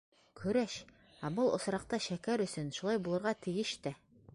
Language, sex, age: Bashkir, female, 30-39